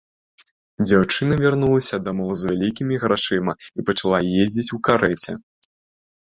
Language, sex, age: Belarusian, male, under 19